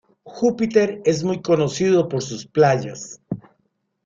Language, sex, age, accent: Spanish, male, 50-59, América central